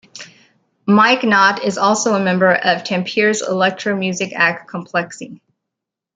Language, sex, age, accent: English, female, 40-49, United States English